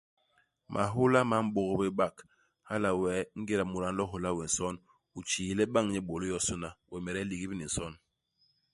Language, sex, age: Basaa, male, 50-59